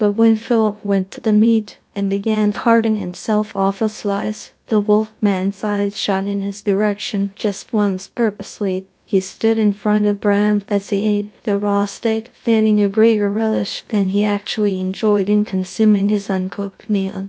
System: TTS, GlowTTS